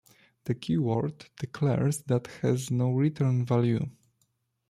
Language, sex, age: English, male, 19-29